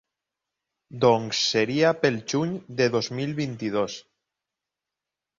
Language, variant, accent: Catalan, Valencià central, valencià; apitxat